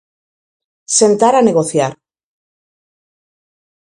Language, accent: Galician, Normativo (estándar)